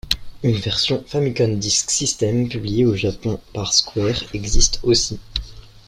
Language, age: French, under 19